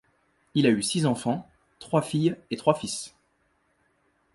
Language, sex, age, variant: French, male, 19-29, Français de métropole